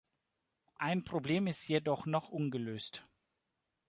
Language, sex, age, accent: German, male, 30-39, Deutschland Deutsch